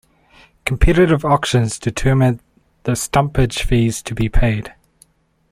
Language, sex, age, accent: English, male, 30-39, New Zealand English